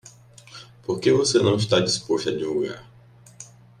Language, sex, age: Portuguese, male, 30-39